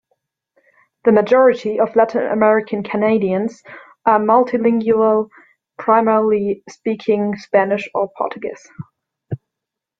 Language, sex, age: English, female, 19-29